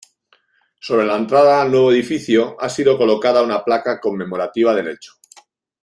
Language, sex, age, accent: Spanish, male, 40-49, España: Norte peninsular (Asturias, Castilla y León, Cantabria, País Vasco, Navarra, Aragón, La Rioja, Guadalajara, Cuenca)